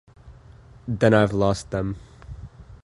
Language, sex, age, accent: English, male, under 19, United States English